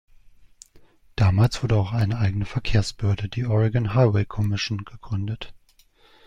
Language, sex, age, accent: German, male, 30-39, Deutschland Deutsch